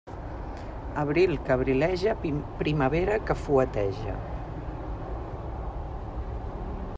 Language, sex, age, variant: Catalan, female, 50-59, Central